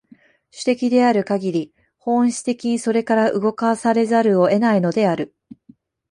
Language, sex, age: Japanese, female, 30-39